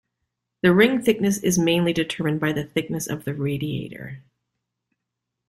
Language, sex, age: English, female, 40-49